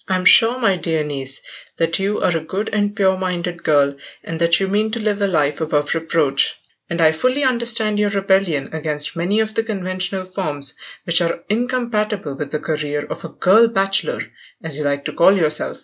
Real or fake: real